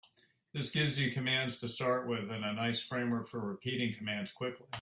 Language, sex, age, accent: English, male, 50-59, United States English